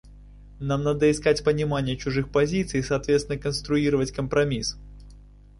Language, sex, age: Russian, male, 19-29